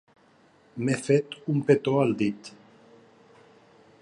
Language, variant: Catalan, Nord-Occidental